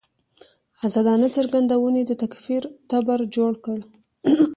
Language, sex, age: Pashto, female, 19-29